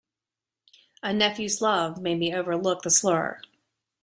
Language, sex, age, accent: English, female, 50-59, United States English